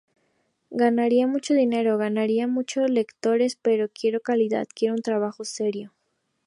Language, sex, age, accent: Spanish, female, 19-29, México